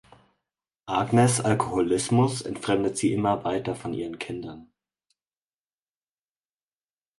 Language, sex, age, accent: German, male, 19-29, Deutschland Deutsch